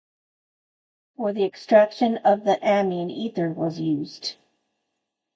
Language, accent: English, United States English